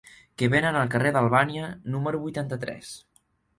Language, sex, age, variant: Catalan, male, under 19, Central